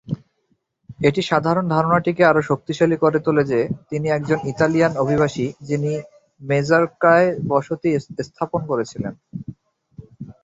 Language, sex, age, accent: Bengali, male, 19-29, Native; Bangladeshi